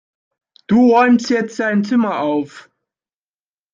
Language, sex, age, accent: German, male, 40-49, Deutschland Deutsch